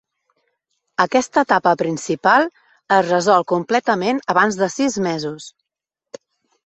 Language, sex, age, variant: Catalan, female, 40-49, Central